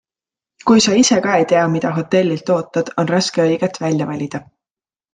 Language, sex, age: Estonian, female, 19-29